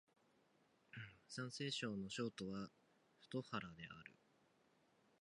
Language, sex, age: Japanese, male, 19-29